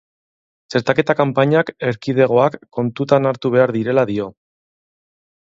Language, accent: Basque, Mendebalekoa (Araba, Bizkaia, Gipuzkoako mendebaleko herri batzuk)